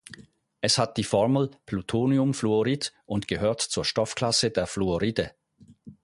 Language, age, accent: German, 50-59, Schweizerdeutsch